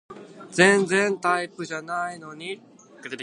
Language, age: Japanese, 19-29